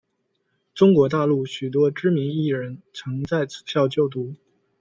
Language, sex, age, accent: Chinese, male, 19-29, 出生地：河北省